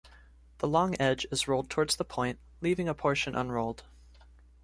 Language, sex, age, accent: English, male, 19-29, United States English